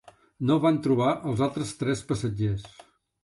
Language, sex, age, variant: Catalan, male, 60-69, Central